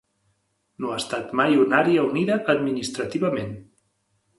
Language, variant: Catalan, Central